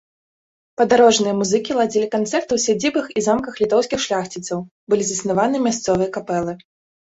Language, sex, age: Belarusian, female, 30-39